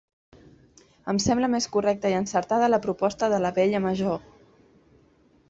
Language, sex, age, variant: Catalan, female, 19-29, Central